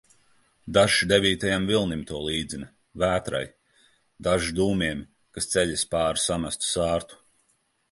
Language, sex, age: Latvian, male, 30-39